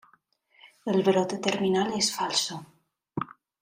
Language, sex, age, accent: Spanish, female, 30-39, España: Centro-Sur peninsular (Madrid, Toledo, Castilla-La Mancha)